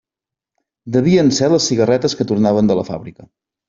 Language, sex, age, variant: Catalan, male, 40-49, Central